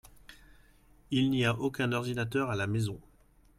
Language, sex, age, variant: French, male, 30-39, Français de métropole